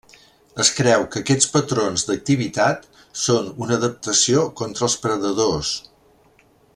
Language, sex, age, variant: Catalan, male, 60-69, Central